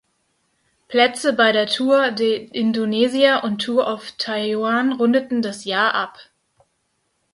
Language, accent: German, Deutschland Deutsch